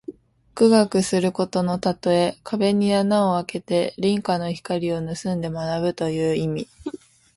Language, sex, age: Japanese, female, 19-29